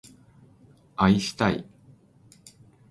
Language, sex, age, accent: Japanese, male, 40-49, 関西弁